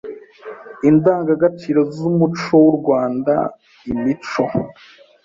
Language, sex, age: Kinyarwanda, male, 19-29